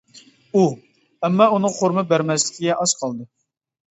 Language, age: Uyghur, 30-39